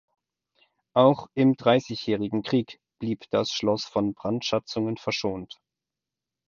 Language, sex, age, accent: German, male, 40-49, Deutschland Deutsch